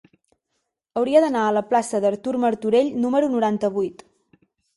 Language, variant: Catalan, Central